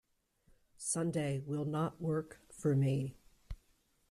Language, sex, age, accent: English, female, 70-79, United States English